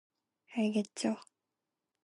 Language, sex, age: Korean, female, 19-29